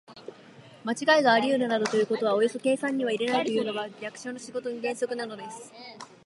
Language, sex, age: Japanese, female, under 19